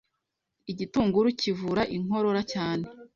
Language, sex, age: Kinyarwanda, female, 19-29